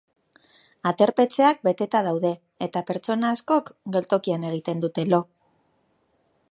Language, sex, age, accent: Basque, female, 40-49, Mendebalekoa (Araba, Bizkaia, Gipuzkoako mendebaleko herri batzuk)